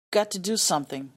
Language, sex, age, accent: English, female, 40-49, England English